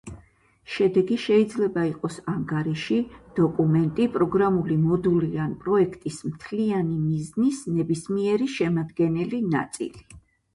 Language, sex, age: Georgian, female, 50-59